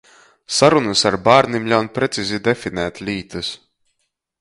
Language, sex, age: Latgalian, male, 19-29